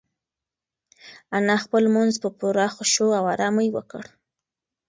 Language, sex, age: Pashto, female, 19-29